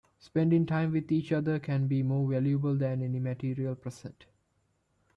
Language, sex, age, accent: English, male, 19-29, India and South Asia (India, Pakistan, Sri Lanka)